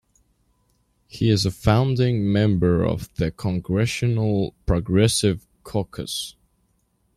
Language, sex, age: English, male, 19-29